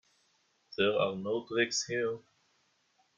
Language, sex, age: English, male, 19-29